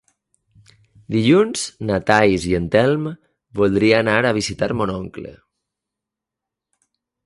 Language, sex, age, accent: Catalan, male, 40-49, valencià